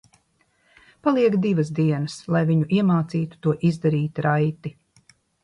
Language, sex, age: Latvian, female, 60-69